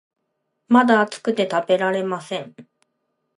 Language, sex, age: Japanese, female, 30-39